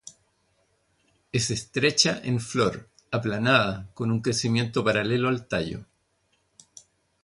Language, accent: Spanish, Chileno: Chile, Cuyo